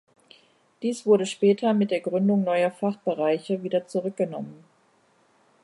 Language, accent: German, Deutschland Deutsch